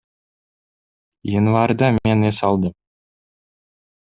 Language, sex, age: Kyrgyz, male, 19-29